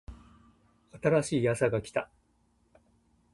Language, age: Japanese, 50-59